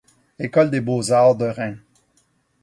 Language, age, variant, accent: French, 50-59, Français d'Amérique du Nord, Français du Canada